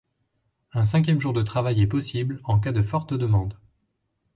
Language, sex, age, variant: French, male, 30-39, Français de métropole